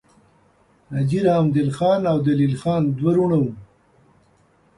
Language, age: Pashto, 50-59